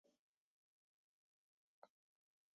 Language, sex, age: Bengali, female, 19-29